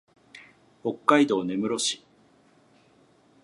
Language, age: Japanese, 40-49